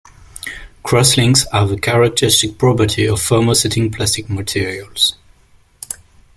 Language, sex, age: English, male, 19-29